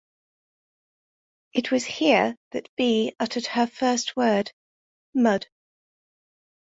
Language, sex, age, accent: English, female, 30-39, England English